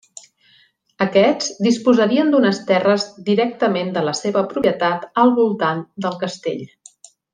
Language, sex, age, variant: Catalan, female, 50-59, Central